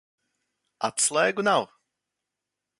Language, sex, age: Latvian, male, 19-29